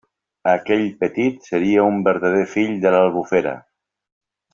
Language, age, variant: Catalan, 50-59, Central